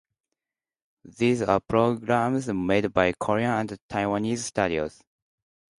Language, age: English, 19-29